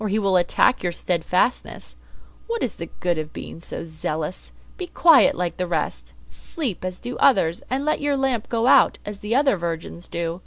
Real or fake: real